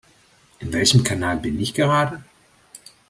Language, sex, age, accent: German, male, 40-49, Deutschland Deutsch